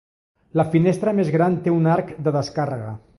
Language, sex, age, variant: Catalan, male, 50-59, Central